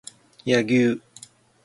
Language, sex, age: Japanese, male, 19-29